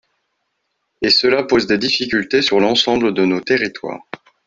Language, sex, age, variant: French, male, 30-39, Français de métropole